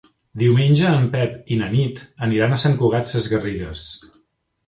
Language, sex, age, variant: Catalan, male, 40-49, Central